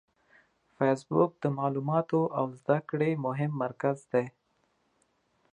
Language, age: Pashto, 30-39